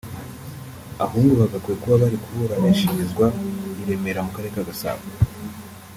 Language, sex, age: Kinyarwanda, male, 19-29